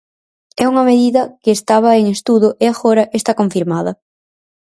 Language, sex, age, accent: Galician, female, under 19, Atlántico (seseo e gheada)